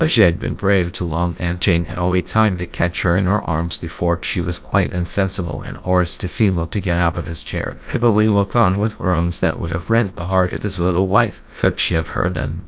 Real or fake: fake